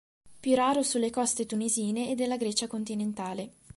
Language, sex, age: Italian, female, 19-29